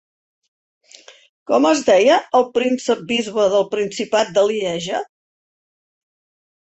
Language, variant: Catalan, Central